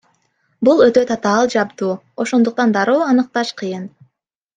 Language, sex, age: Kyrgyz, female, 19-29